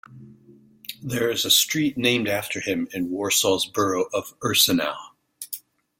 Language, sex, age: English, male, 40-49